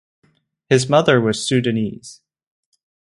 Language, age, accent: English, under 19, Canadian English